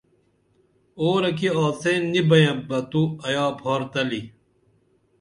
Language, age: Dameli, 40-49